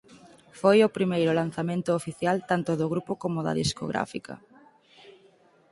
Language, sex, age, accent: Galician, female, 19-29, Normativo (estándar)